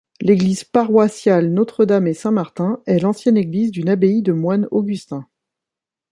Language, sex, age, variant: French, female, 30-39, Français de métropole